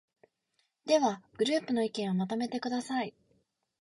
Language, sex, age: Japanese, female, 19-29